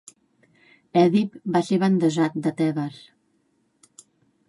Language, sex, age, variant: Catalan, female, 19-29, Central